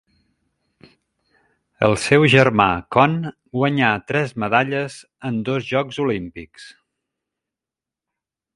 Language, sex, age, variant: Catalan, male, 50-59, Central